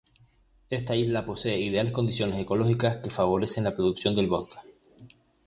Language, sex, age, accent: Spanish, male, 30-39, España: Islas Canarias